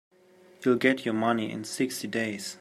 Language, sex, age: English, male, 19-29